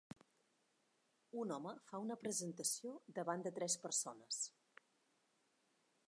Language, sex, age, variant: Catalan, female, 40-49, Septentrional